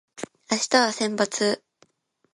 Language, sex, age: Japanese, female, under 19